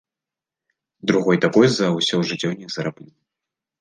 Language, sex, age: Belarusian, male, under 19